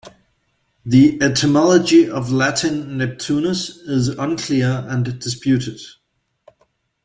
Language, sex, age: English, male, 40-49